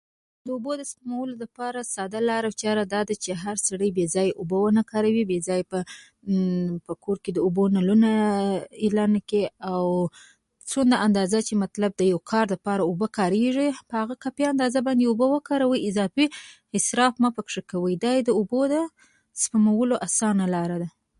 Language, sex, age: Pashto, female, 19-29